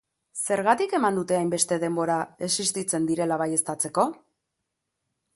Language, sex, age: Basque, female, 40-49